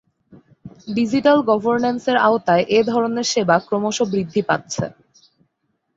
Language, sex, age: Bengali, female, 19-29